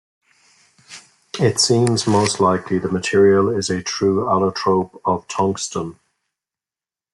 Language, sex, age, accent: English, male, 40-49, Irish English